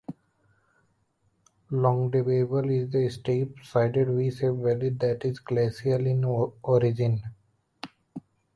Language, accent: English, India and South Asia (India, Pakistan, Sri Lanka)